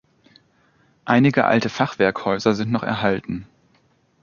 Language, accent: German, Deutschland Deutsch